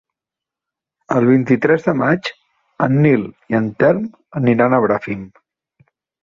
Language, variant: Catalan, Central